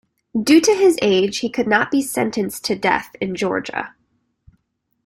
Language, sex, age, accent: English, female, 19-29, United States English